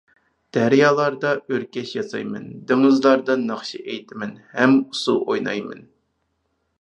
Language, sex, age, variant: Uyghur, male, 30-39, ئۇيغۇر تىلى